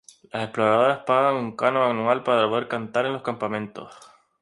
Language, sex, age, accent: Spanish, male, 19-29, España: Islas Canarias